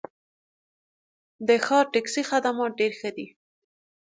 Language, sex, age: Pashto, female, 19-29